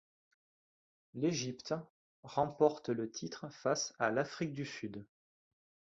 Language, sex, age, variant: French, male, 30-39, Français de métropole